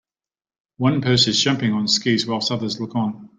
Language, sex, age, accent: English, male, 40-49, Australian English